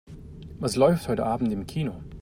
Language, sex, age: German, male, 40-49